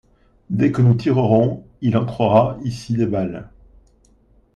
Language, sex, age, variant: French, male, 40-49, Français de métropole